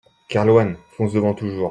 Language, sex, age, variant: French, male, 19-29, Français de métropole